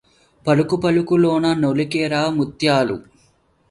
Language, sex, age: Telugu, male, 19-29